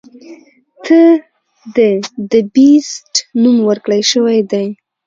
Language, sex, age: Pashto, female, 19-29